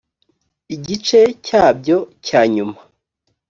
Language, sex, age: Kinyarwanda, male, 30-39